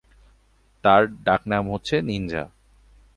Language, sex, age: Bengali, male, 19-29